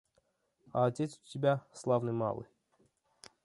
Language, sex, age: Russian, male, 19-29